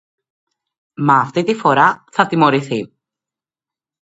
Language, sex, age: Greek, female, 40-49